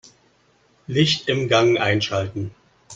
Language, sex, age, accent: German, male, 30-39, Deutschland Deutsch